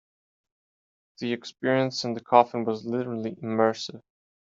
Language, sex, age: English, male, 19-29